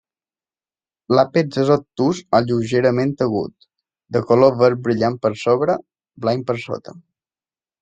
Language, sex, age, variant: Catalan, male, 19-29, Balear